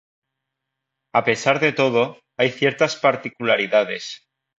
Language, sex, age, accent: Spanish, male, 19-29, España: Centro-Sur peninsular (Madrid, Toledo, Castilla-La Mancha)